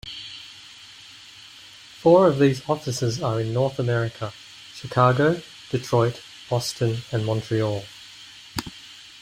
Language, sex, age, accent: English, male, 40-49, Australian English